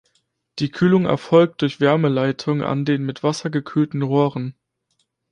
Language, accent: German, Deutschland Deutsch